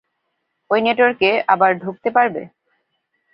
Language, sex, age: Bengali, female, 19-29